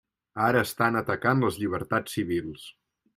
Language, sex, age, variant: Catalan, male, 30-39, Central